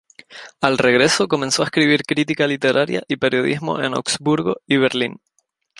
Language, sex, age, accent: Spanish, male, 19-29, España: Islas Canarias